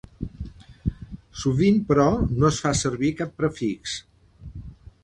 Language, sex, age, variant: Catalan, male, 60-69, Central